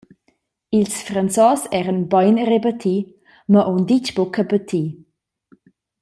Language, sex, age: Romansh, female, 19-29